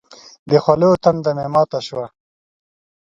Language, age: Pashto, 30-39